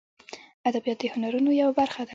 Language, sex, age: Pashto, female, 19-29